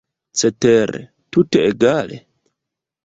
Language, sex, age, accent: Esperanto, male, 30-39, Internacia